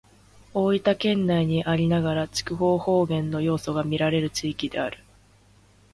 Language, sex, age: Japanese, female, 19-29